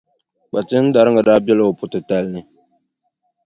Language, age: Dagbani, 30-39